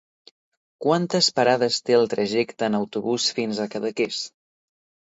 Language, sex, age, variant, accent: Catalan, male, 19-29, Central, central